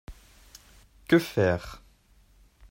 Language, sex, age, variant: French, male, 19-29, Français de métropole